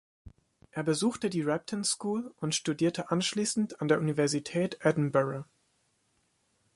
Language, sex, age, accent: German, male, 19-29, Deutschland Deutsch